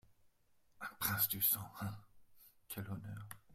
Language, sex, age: French, male, 40-49